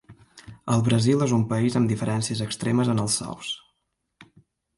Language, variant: Catalan, Balear